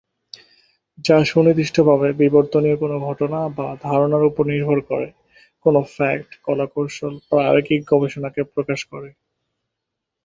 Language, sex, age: Bengali, male, 19-29